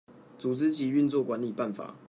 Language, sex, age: Chinese, male, 19-29